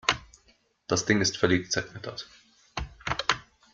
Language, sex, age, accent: German, male, 19-29, Deutschland Deutsch